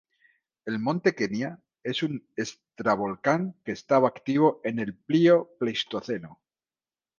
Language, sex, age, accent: Spanish, male, 50-59, España: Sur peninsular (Andalucia, Extremadura, Murcia)